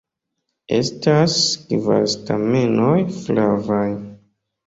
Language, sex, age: Esperanto, male, 30-39